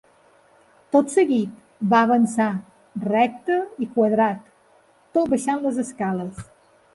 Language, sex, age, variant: Catalan, female, 50-59, Balear